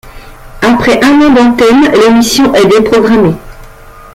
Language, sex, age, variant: French, female, 50-59, Français de métropole